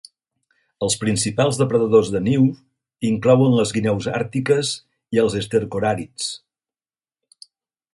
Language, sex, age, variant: Catalan, male, 60-69, Central